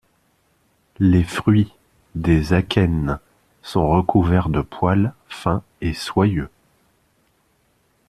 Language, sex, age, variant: French, male, 30-39, Français de métropole